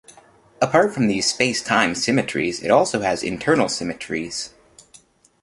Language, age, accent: English, 19-29, United States English